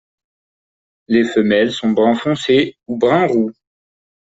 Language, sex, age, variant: French, male, 19-29, Français de métropole